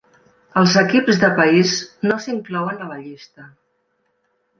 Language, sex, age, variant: Catalan, female, 50-59, Central